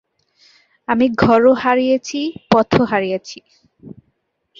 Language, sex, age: Bengali, female, 19-29